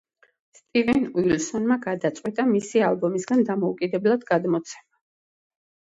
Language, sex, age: Georgian, female, 50-59